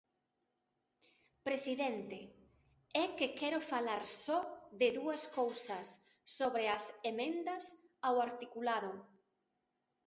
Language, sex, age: Galician, female, 30-39